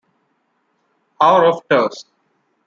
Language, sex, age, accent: English, male, 19-29, India and South Asia (India, Pakistan, Sri Lanka)